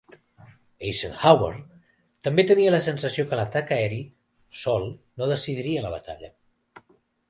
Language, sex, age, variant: Catalan, male, 40-49, Central